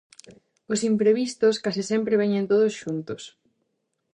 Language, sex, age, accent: Galician, female, 19-29, Normativo (estándar)